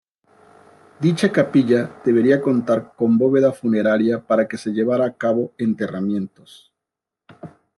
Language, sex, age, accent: Spanish, male, 50-59, México